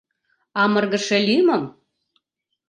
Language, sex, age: Mari, female, 40-49